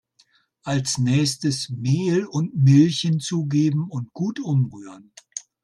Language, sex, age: German, male, 60-69